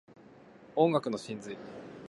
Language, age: Japanese, 30-39